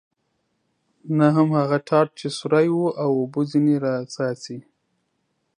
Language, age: Pashto, 30-39